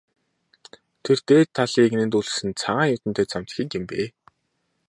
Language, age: Mongolian, 19-29